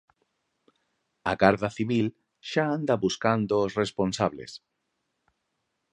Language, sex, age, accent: Galician, male, 40-49, Normativo (estándar)